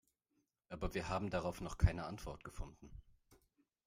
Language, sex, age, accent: German, male, 30-39, Deutschland Deutsch